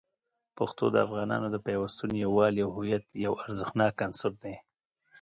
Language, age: Pashto, 30-39